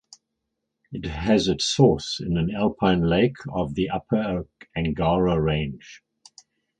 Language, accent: English, England English